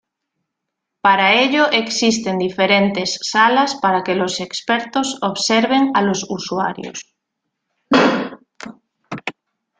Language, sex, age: Spanish, female, 30-39